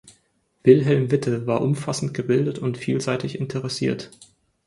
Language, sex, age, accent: German, male, 30-39, Deutschland Deutsch